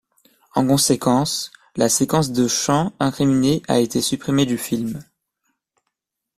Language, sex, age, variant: French, male, under 19, Français de métropole